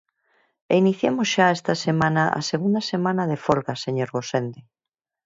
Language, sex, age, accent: Galician, female, 40-49, Normativo (estándar)